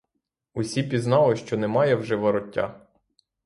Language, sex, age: Ukrainian, male, 30-39